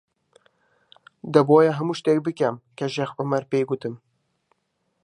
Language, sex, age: Central Kurdish, male, 19-29